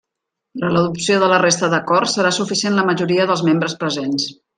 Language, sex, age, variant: Catalan, female, 50-59, Central